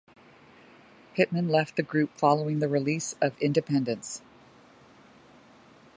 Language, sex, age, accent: English, female, 60-69, United States English